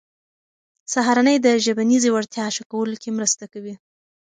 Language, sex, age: Pashto, female, 19-29